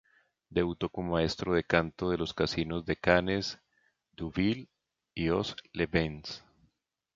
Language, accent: Spanish, Andino-Pacífico: Colombia, Perú, Ecuador, oeste de Bolivia y Venezuela andina